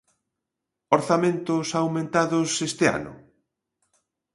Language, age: Galician, 50-59